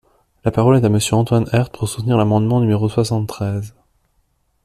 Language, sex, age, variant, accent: French, male, 19-29, Français d'Europe, Français de Suisse